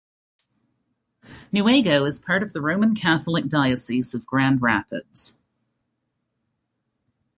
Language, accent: English, Canadian English